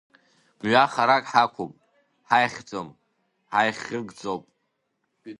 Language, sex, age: Abkhazian, male, under 19